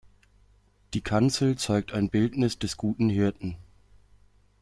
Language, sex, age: German, male, 19-29